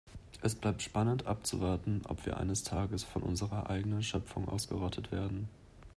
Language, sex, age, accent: German, male, 19-29, Deutschland Deutsch